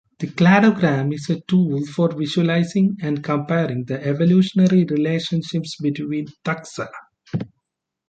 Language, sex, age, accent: English, male, 30-39, India and South Asia (India, Pakistan, Sri Lanka)